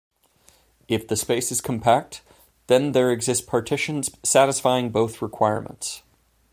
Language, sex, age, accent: English, male, 30-39, United States English